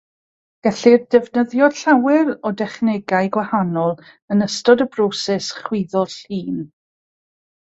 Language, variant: Welsh, South-Western Welsh